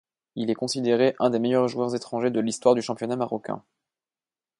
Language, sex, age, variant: French, male, 30-39, Français de métropole